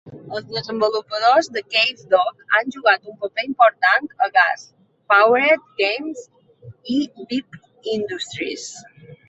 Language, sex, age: Catalan, female, 30-39